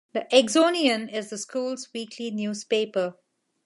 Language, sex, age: English, female, 40-49